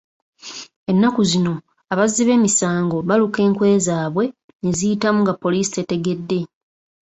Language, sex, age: Ganda, female, 19-29